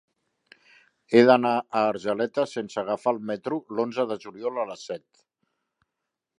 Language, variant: Catalan, Central